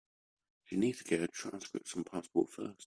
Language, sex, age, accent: English, male, 19-29, Welsh English